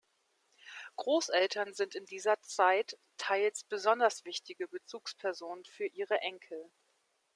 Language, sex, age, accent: German, female, 30-39, Deutschland Deutsch